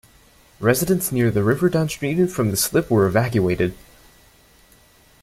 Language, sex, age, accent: English, male, under 19, United States English